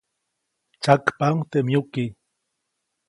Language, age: Copainalá Zoque, 40-49